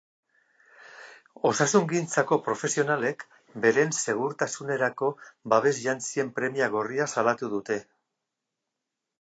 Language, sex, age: Basque, male, 60-69